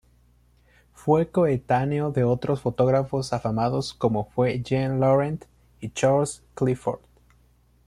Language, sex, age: Spanish, male, 19-29